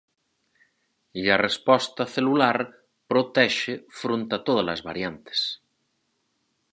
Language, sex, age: Galician, male, 40-49